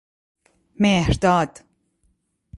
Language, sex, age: Persian, female, 40-49